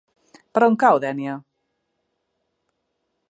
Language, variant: Catalan, Central